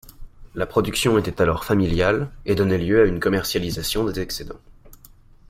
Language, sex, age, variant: French, male, under 19, Français de métropole